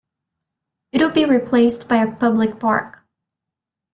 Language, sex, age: English, female, 19-29